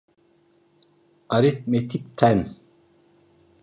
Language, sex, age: Turkish, male, 50-59